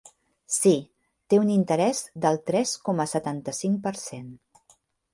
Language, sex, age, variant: Catalan, female, 40-49, Central